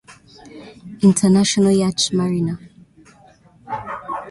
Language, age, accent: English, 19-29, England English